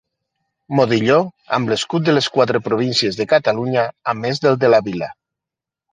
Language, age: Catalan, 50-59